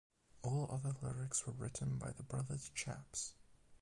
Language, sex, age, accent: English, male, under 19, Australian English; England English; New Zealand English